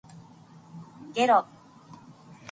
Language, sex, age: Japanese, female, 19-29